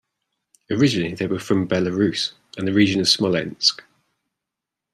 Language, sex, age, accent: English, male, 30-39, England English